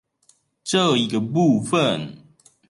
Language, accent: Chinese, 出生地：臺中市